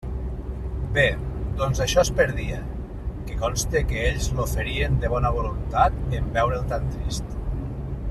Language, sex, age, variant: Catalan, male, 40-49, Nord-Occidental